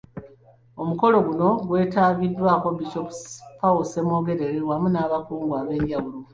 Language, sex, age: Ganda, male, 19-29